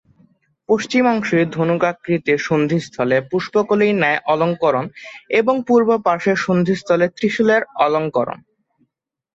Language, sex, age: Bengali, male, 19-29